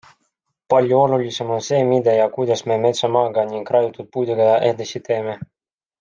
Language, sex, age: Estonian, male, 19-29